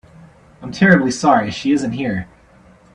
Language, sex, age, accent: English, male, 30-39, United States English